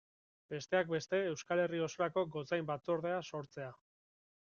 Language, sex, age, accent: Basque, male, 30-39, Erdialdekoa edo Nafarra (Gipuzkoa, Nafarroa)